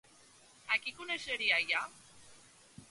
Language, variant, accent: Catalan, Central, central